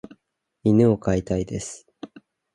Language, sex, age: Japanese, male, 19-29